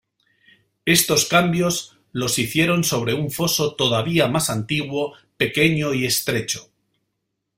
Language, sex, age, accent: Spanish, male, 40-49, España: Norte peninsular (Asturias, Castilla y León, Cantabria, País Vasco, Navarra, Aragón, La Rioja, Guadalajara, Cuenca)